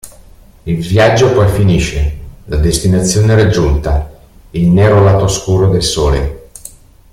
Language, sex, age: Italian, male, 50-59